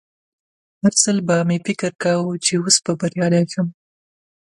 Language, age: Pashto, 19-29